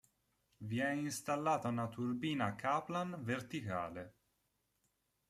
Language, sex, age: Italian, male, 19-29